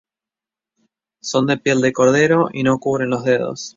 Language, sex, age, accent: Spanish, male, 19-29, Rioplatense: Argentina, Uruguay, este de Bolivia, Paraguay